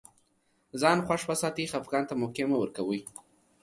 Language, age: Pashto, 19-29